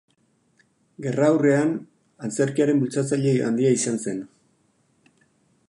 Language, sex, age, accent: Basque, male, 40-49, Erdialdekoa edo Nafarra (Gipuzkoa, Nafarroa)